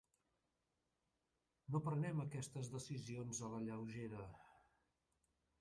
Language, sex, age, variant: Catalan, male, 60-69, Central